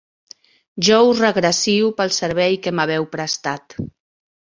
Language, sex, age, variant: Catalan, female, 50-59, Central